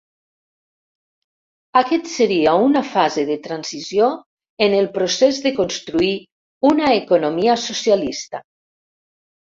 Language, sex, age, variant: Catalan, female, 60-69, Septentrional